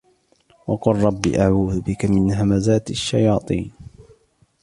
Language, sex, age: Arabic, male, 19-29